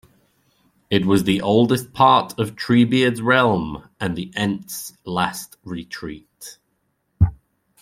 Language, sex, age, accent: English, male, 30-39, England English